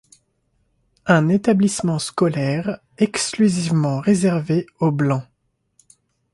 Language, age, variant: French, 19-29, Français de métropole